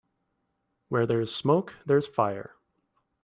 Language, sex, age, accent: English, male, 30-39, United States English